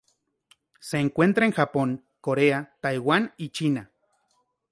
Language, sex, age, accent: Spanish, male, 19-29, México